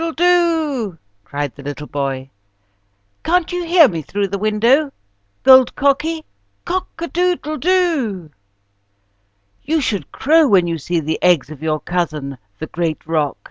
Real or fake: real